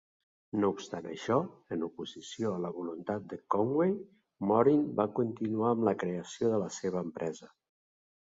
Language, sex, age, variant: Catalan, male, 50-59, Central